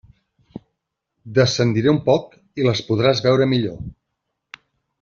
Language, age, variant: Catalan, 40-49, Central